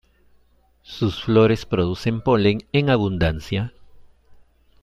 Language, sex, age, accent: Spanish, male, 50-59, Andino-Pacífico: Colombia, Perú, Ecuador, oeste de Bolivia y Venezuela andina